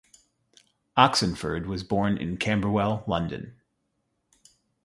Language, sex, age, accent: English, male, 30-39, United States English